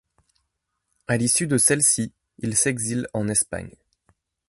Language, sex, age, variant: French, male, 30-39, Français de métropole